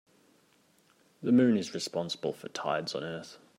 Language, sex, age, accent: English, male, 19-29, Australian English